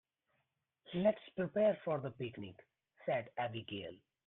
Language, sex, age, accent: English, male, 30-39, India and South Asia (India, Pakistan, Sri Lanka)